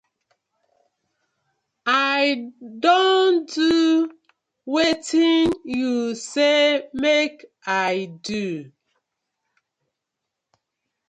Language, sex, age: Nigerian Pidgin, female, 30-39